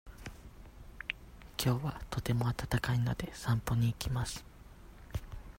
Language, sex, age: Japanese, male, 19-29